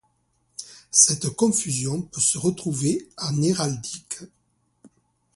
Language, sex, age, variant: French, male, 40-49, Français de métropole